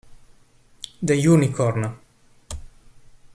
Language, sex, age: Italian, male, 40-49